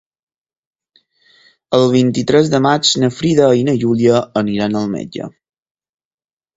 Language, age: Catalan, 19-29